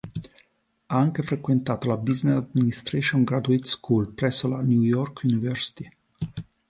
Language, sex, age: Italian, male, 40-49